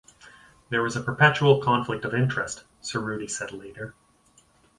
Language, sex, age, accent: English, male, 30-39, Canadian English